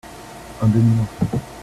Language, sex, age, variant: French, male, 19-29, Français de métropole